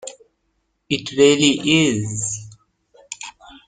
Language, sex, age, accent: English, male, 19-29, United States English